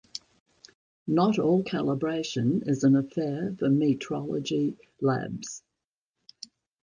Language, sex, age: English, female, 70-79